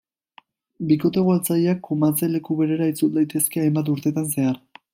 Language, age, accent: Basque, 19-29, Mendebalekoa (Araba, Bizkaia, Gipuzkoako mendebaleko herri batzuk)